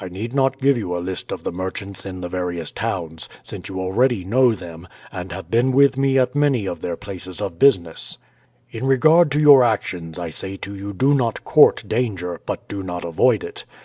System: none